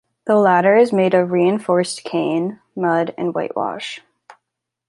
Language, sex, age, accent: English, female, 19-29, United States English